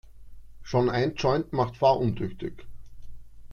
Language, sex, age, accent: German, male, 30-39, Österreichisches Deutsch